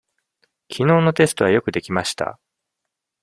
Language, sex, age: Japanese, male, 50-59